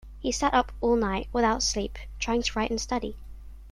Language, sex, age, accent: English, female, under 19, England English